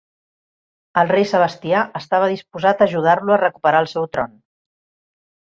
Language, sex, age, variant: Catalan, female, 50-59, Central